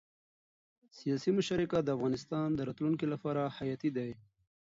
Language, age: Pashto, 30-39